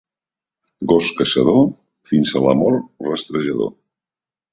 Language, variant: Catalan, Central